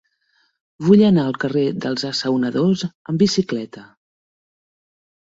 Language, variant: Catalan, Central